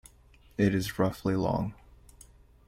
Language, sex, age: English, male, 40-49